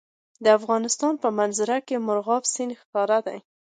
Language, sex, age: Pashto, female, 19-29